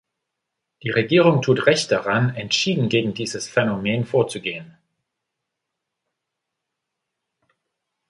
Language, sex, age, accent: German, male, 40-49, Deutschland Deutsch